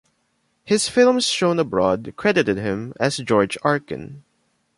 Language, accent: English, Filipino